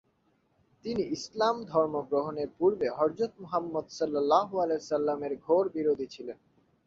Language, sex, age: Bengali, male, 19-29